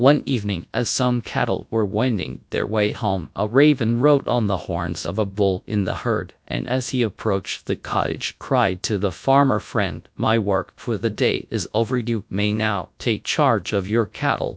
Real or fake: fake